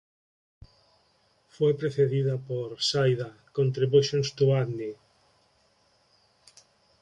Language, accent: Spanish, España: Norte peninsular (Asturias, Castilla y León, Cantabria, País Vasco, Navarra, Aragón, La Rioja, Guadalajara, Cuenca)